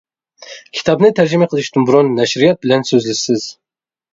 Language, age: Uyghur, 19-29